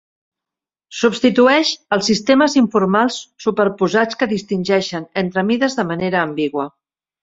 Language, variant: Catalan, Central